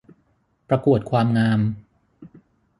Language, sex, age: Thai, male, 40-49